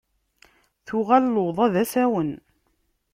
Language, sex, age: Kabyle, female, 30-39